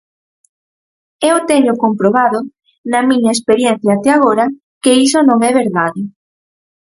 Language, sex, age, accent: Galician, female, under 19, Normativo (estándar)